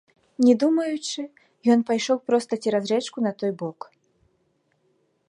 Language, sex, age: Belarusian, female, 19-29